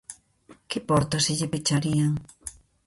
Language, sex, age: Galician, female, 60-69